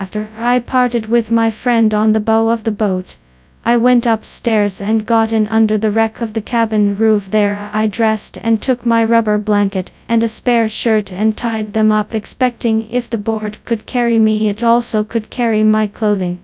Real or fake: fake